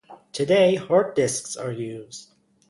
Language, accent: English, United States English